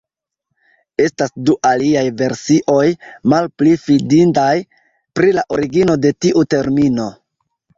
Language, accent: Esperanto, Internacia